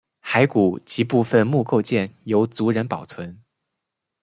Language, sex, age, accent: Chinese, male, 19-29, 出生地：湖北省